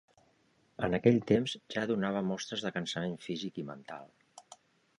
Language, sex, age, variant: Catalan, male, 50-59, Central